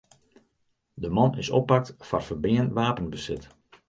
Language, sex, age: Western Frisian, male, 50-59